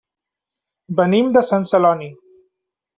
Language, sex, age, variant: Catalan, male, 30-39, Central